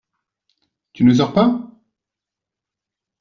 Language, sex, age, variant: French, male, 40-49, Français de métropole